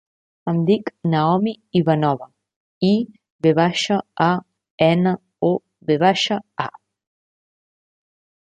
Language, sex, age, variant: Catalan, female, 30-39, Central